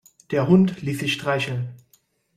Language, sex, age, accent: German, male, 19-29, Deutschland Deutsch